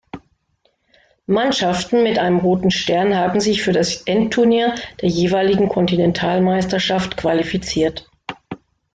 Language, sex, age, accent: German, female, 50-59, Deutschland Deutsch